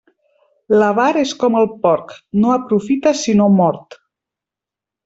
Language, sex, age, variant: Catalan, female, 40-49, Central